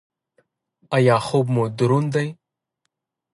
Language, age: Pashto, 19-29